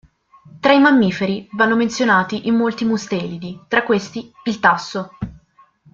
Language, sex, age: Italian, female, under 19